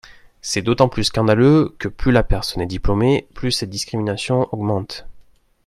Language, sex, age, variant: French, male, 19-29, Français de métropole